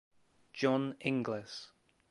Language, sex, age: English, male, 19-29